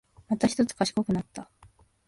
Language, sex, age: Japanese, female, 19-29